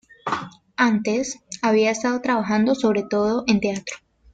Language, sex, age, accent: Spanish, female, 19-29, Andino-Pacífico: Colombia, Perú, Ecuador, oeste de Bolivia y Venezuela andina